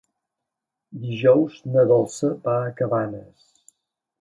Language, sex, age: Catalan, male, 50-59